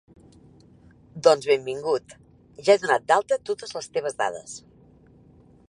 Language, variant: Catalan, Central